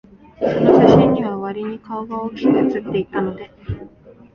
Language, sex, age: Japanese, female, 19-29